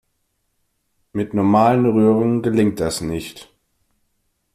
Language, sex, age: German, male, under 19